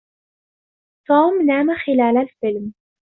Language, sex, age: Arabic, female, 19-29